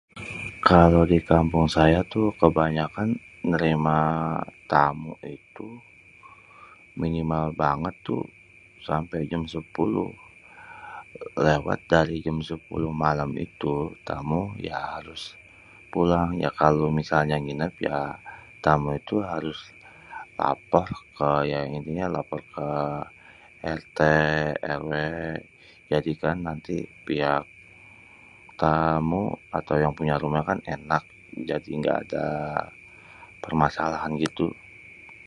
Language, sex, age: Betawi, male, 40-49